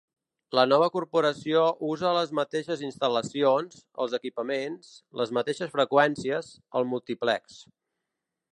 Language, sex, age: Catalan, male, 40-49